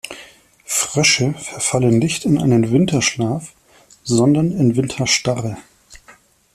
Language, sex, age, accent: German, male, 40-49, Deutschland Deutsch